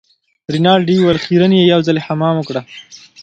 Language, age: Pashto, 19-29